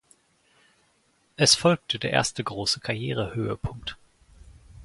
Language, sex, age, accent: German, male, 19-29, Deutschland Deutsch